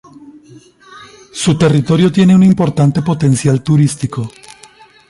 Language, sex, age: Spanish, male, 50-59